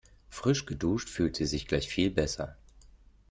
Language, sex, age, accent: German, male, 30-39, Deutschland Deutsch